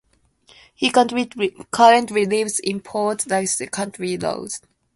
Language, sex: English, female